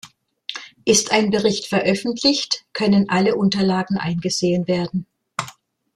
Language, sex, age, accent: German, female, 60-69, Deutschland Deutsch